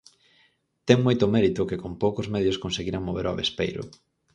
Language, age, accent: Galician, 19-29, Normativo (estándar)